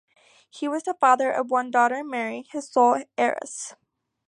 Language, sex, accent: English, female, United States English